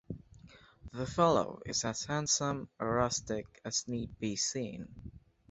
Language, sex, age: English, male, under 19